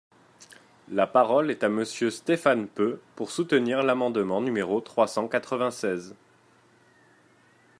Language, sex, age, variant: French, male, 30-39, Français de métropole